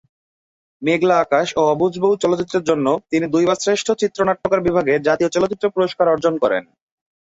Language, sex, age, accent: Bengali, male, 19-29, Native